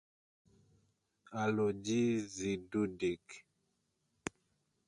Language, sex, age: English, male, 30-39